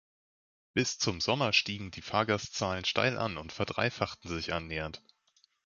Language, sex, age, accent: German, male, 19-29, Deutschland Deutsch